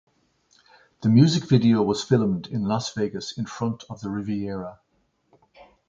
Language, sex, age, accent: English, male, 50-59, Irish English